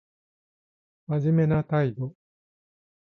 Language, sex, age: Japanese, male, 60-69